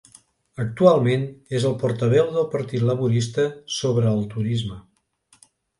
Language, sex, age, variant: Catalan, male, 60-69, Central